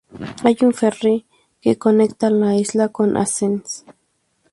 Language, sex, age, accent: Spanish, female, 19-29, México